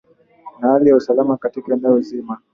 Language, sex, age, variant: Swahili, male, 19-29, Kiswahili cha Bara ya Kenya